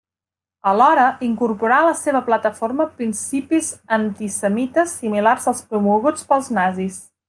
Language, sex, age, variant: Catalan, female, 30-39, Central